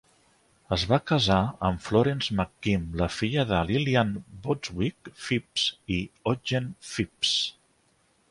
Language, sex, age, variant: Catalan, male, 40-49, Central